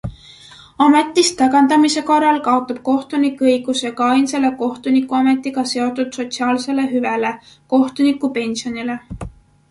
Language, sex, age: Estonian, male, 19-29